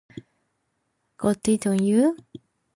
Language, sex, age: English, female, 19-29